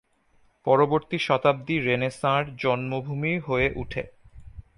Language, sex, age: Bengali, male, 19-29